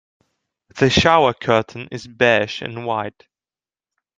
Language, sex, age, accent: English, male, 19-29, England English